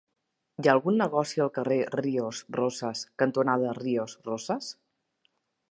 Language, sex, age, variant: Catalan, female, 40-49, Central